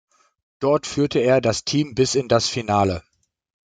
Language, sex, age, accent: German, male, 30-39, Deutschland Deutsch